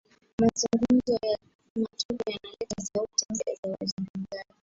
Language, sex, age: Swahili, female, 19-29